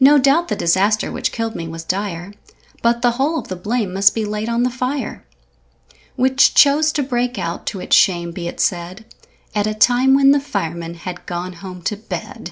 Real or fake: real